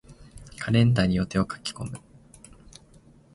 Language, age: Japanese, 19-29